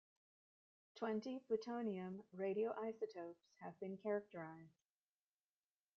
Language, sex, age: English, female, 40-49